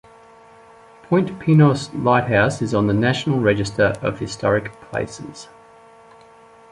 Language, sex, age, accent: English, male, 40-49, Australian English